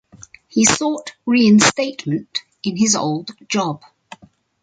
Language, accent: English, England English